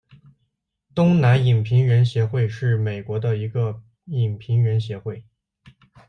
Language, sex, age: Chinese, male, 19-29